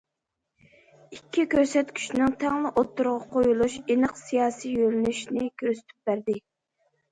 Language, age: Uyghur, under 19